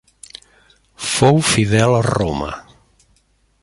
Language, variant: Catalan, Central